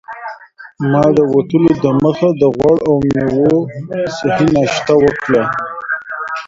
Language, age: Pashto, 30-39